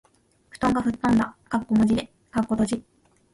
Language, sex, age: Japanese, female, 19-29